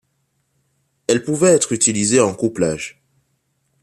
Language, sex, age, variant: French, male, under 19, Français des départements et régions d'outre-mer